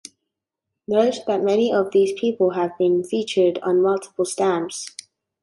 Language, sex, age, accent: English, female, under 19, Australian English